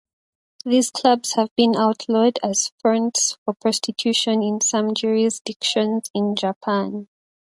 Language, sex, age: English, female, 19-29